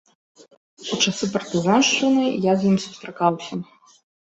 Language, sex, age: Belarusian, female, 19-29